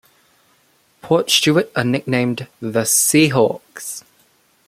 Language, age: English, under 19